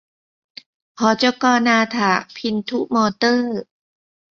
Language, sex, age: Thai, female, 50-59